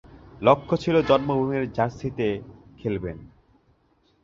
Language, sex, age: Bengali, male, 19-29